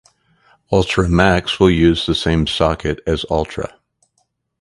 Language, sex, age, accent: English, male, 50-59, United States English